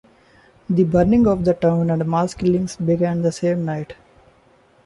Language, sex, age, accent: English, male, 19-29, India and South Asia (India, Pakistan, Sri Lanka)